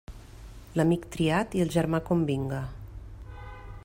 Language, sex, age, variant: Catalan, female, 50-59, Central